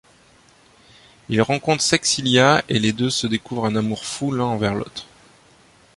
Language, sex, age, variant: French, male, 30-39, Français de métropole